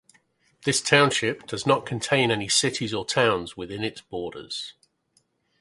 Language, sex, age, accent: English, male, 50-59, England English